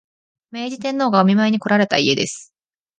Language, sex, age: Japanese, female, under 19